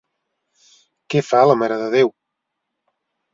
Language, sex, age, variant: Catalan, male, 40-49, Central